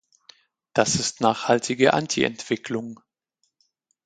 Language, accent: German, Deutschland Deutsch